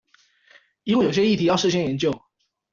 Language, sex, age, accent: Chinese, male, 30-39, 出生地：臺北市